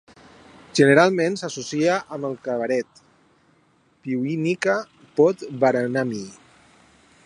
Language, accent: Catalan, valencià